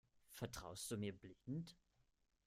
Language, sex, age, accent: German, male, 19-29, Deutschland Deutsch